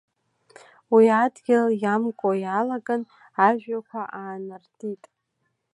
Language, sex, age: Abkhazian, female, 19-29